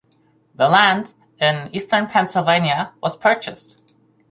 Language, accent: English, United States English